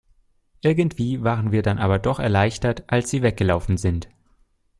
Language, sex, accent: German, male, Deutschland Deutsch